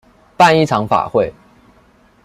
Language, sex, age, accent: Chinese, male, under 19, 出生地：臺中市